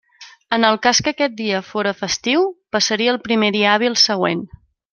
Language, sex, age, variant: Catalan, female, 30-39, Central